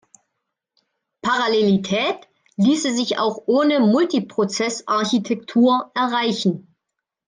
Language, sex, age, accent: German, female, 40-49, Deutschland Deutsch